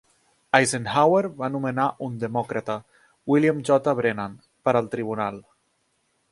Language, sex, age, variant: Catalan, male, 30-39, Central